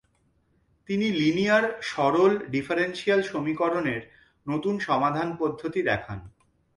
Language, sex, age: Bengali, male, 30-39